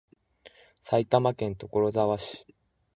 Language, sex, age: Japanese, male, 19-29